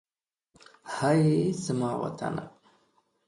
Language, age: Pashto, 30-39